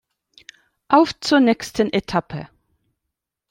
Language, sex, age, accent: German, male, 40-49, Deutschland Deutsch